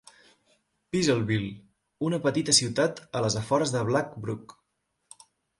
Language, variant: Catalan, Central